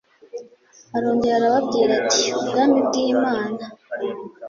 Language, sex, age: Kinyarwanda, female, under 19